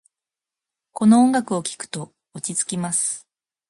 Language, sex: Japanese, female